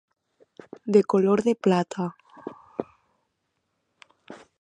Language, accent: Catalan, valencià